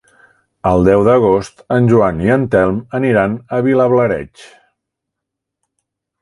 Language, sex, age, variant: Catalan, male, 60-69, Central